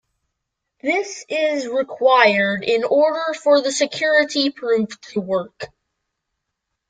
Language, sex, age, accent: English, male, under 19, United States English